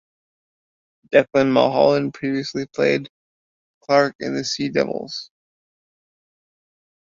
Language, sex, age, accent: English, male, 40-49, Canadian English